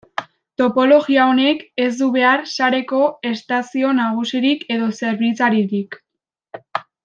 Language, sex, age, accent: Basque, female, under 19, Mendebalekoa (Araba, Bizkaia, Gipuzkoako mendebaleko herri batzuk)